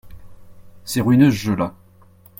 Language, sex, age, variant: French, male, 30-39, Français de métropole